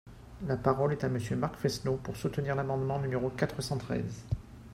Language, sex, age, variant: French, male, 40-49, Français de métropole